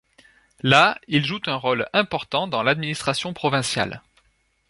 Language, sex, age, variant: French, male, 30-39, Français de métropole